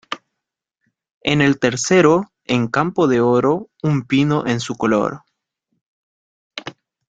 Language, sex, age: Spanish, male, 19-29